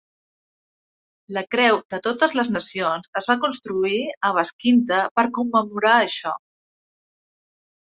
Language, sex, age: Catalan, female, 30-39